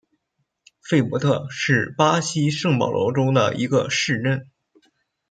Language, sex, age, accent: Chinese, male, 19-29, 出生地：山东省